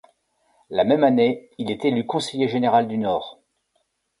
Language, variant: French, Français de métropole